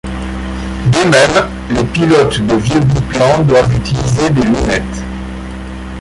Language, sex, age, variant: French, male, 60-69, Français de métropole